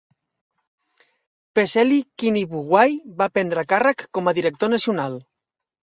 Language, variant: Catalan, Central